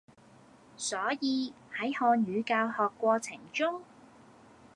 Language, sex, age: Cantonese, female, 30-39